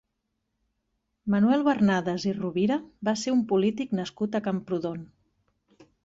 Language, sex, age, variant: Catalan, female, 40-49, Central